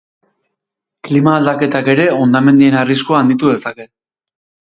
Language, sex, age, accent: Basque, male, 30-39, Erdialdekoa edo Nafarra (Gipuzkoa, Nafarroa)